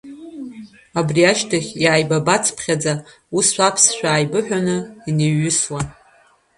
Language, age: Abkhazian, under 19